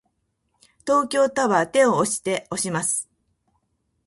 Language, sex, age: Japanese, female, 50-59